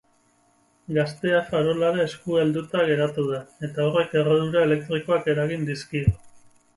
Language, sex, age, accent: Basque, male, 30-39, Mendebalekoa (Araba, Bizkaia, Gipuzkoako mendebaleko herri batzuk)